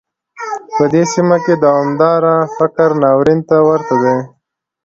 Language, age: Pashto, 19-29